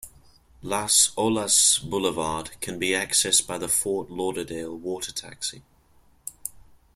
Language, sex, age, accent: English, male, under 19, England English